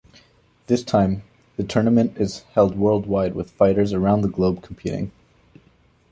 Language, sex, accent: English, male, Canadian English